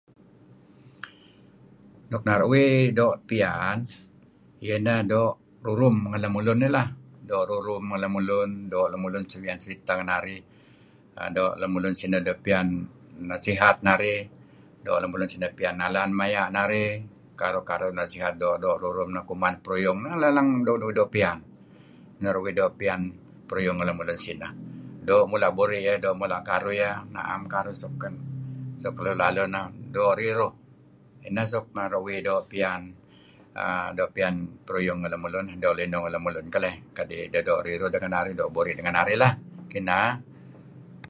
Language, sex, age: Kelabit, male, 70-79